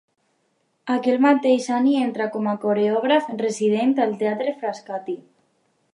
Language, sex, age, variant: Catalan, female, under 19, Alacantí